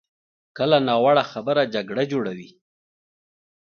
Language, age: Pashto, 30-39